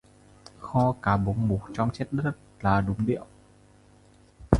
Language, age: Vietnamese, 19-29